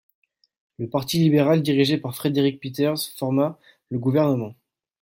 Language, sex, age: French, male, 19-29